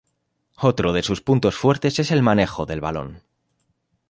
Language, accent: Spanish, España: Norte peninsular (Asturias, Castilla y León, Cantabria, País Vasco, Navarra, Aragón, La Rioja, Guadalajara, Cuenca)